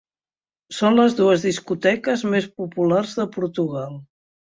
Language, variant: Catalan, Central